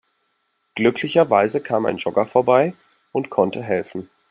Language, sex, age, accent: German, male, 30-39, Deutschland Deutsch